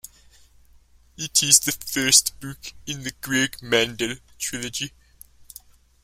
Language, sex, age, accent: English, male, 40-49, United States English